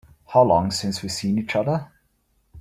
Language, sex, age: English, male, 19-29